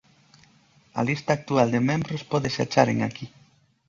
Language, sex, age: Galician, male, 19-29